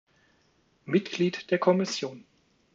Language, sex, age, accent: German, male, 40-49, Deutschland Deutsch